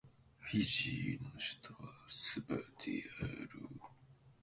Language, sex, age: Japanese, male, 19-29